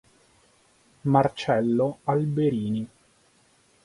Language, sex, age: Italian, male, 30-39